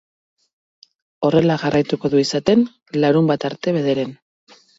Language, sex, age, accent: Basque, female, 40-49, Mendebalekoa (Araba, Bizkaia, Gipuzkoako mendebaleko herri batzuk)